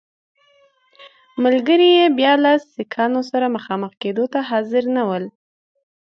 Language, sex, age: Pashto, female, 30-39